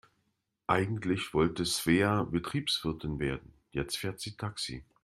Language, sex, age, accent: German, male, 50-59, Deutschland Deutsch